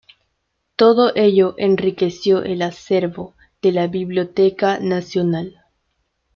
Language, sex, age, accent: Spanish, female, 19-29, Andino-Pacífico: Colombia, Perú, Ecuador, oeste de Bolivia y Venezuela andina